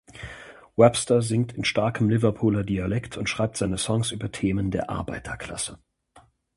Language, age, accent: German, 40-49, Deutschland Deutsch